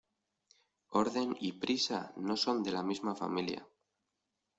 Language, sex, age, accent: Spanish, male, 19-29, España: Norte peninsular (Asturias, Castilla y León, Cantabria, País Vasco, Navarra, Aragón, La Rioja, Guadalajara, Cuenca)